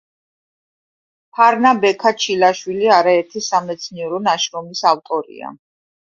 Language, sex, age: Georgian, female, 40-49